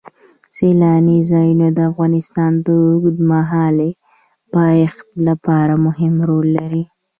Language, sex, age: Pashto, female, 19-29